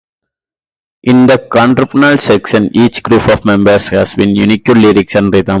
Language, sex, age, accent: English, male, 19-29, United States English